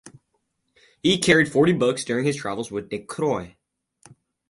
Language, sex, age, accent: English, male, under 19, United States English